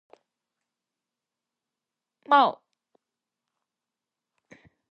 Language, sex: English, female